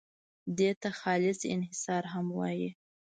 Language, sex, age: Pashto, female, 19-29